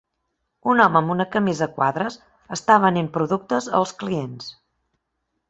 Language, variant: Catalan, Central